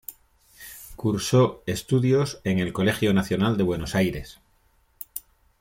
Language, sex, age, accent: Spanish, male, 50-59, España: Centro-Sur peninsular (Madrid, Toledo, Castilla-La Mancha)